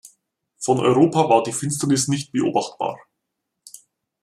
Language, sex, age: German, male, 40-49